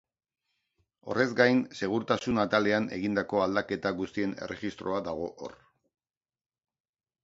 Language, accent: Basque, Erdialdekoa edo Nafarra (Gipuzkoa, Nafarroa)